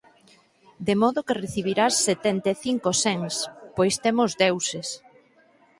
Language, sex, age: Galician, female, 40-49